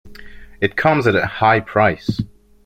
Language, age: English, 19-29